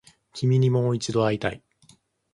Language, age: Japanese, 19-29